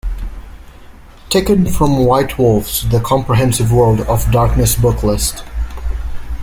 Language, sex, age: English, male, under 19